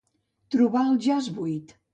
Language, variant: Catalan, Central